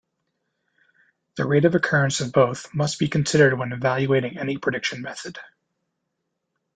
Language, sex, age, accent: English, male, 19-29, United States English